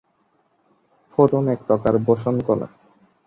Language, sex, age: Bengali, male, under 19